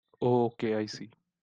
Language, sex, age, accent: English, male, 19-29, India and South Asia (India, Pakistan, Sri Lanka)